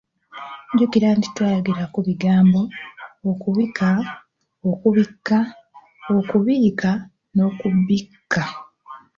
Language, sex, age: Ganda, female, 19-29